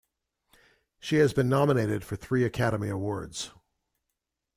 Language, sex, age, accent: English, male, 70-79, United States English